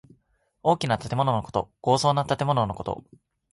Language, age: Japanese, 19-29